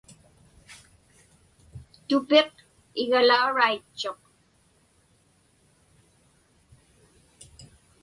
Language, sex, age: Inupiaq, female, 80-89